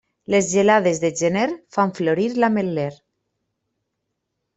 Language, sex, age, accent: Catalan, female, 30-39, valencià